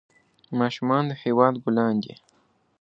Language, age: Pashto, 19-29